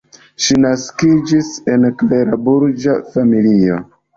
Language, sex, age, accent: Esperanto, male, 30-39, Internacia